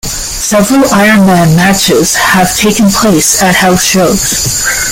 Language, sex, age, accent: English, female, 30-39, Canadian English